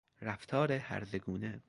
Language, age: Persian, 19-29